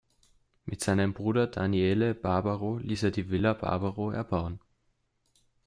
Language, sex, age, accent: German, male, under 19, Österreichisches Deutsch